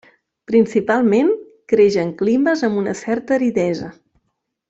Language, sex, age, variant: Catalan, female, 40-49, Central